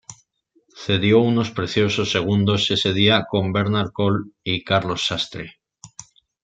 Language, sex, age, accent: Spanish, male, 50-59, España: Centro-Sur peninsular (Madrid, Toledo, Castilla-La Mancha)